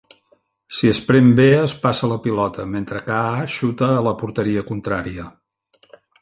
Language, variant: Catalan, Central